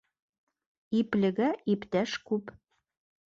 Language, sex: Bashkir, female